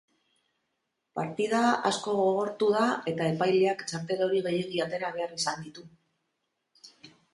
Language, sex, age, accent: Basque, female, 50-59, Mendebalekoa (Araba, Bizkaia, Gipuzkoako mendebaleko herri batzuk)